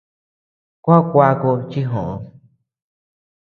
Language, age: Tepeuxila Cuicatec, under 19